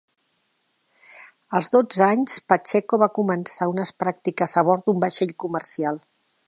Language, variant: Catalan, Septentrional